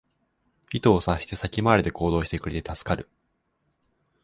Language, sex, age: Japanese, male, 19-29